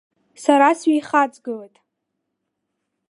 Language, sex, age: Abkhazian, female, under 19